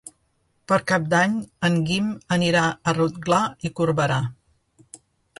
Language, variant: Catalan, Central